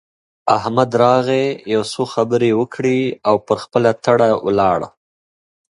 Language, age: Pashto, 30-39